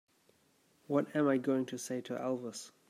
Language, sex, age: English, male, 19-29